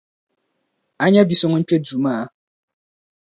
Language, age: Dagbani, 19-29